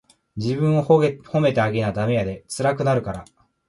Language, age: Japanese, 19-29